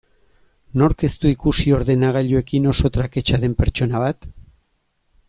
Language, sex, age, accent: Basque, male, 50-59, Erdialdekoa edo Nafarra (Gipuzkoa, Nafarroa)